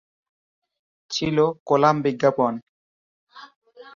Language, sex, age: Bengali, male, 19-29